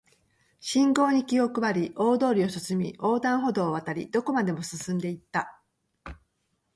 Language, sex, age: Japanese, female, 50-59